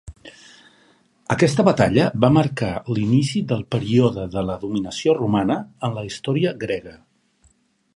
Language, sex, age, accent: Catalan, male, 50-59, Barceloní